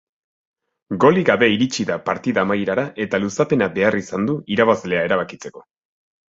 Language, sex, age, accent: Basque, male, 19-29, Erdialdekoa edo Nafarra (Gipuzkoa, Nafarroa)